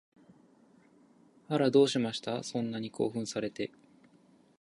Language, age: Japanese, 19-29